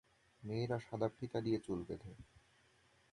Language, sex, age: Bengali, male, 19-29